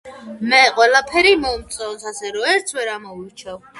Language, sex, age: Georgian, female, under 19